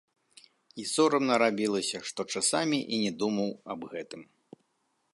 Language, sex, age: Belarusian, male, 40-49